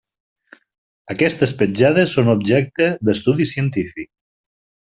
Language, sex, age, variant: Catalan, male, 40-49, Nord-Occidental